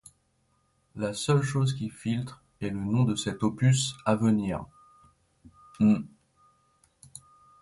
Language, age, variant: French, 40-49, Français des départements et régions d'outre-mer